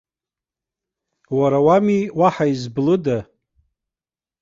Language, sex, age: Abkhazian, male, 30-39